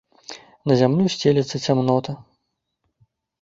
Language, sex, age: Belarusian, male, 30-39